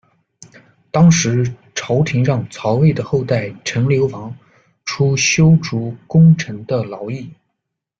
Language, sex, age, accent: Chinese, male, 30-39, 出生地：江苏省